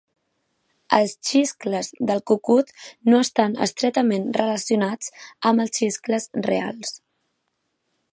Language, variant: Catalan, Central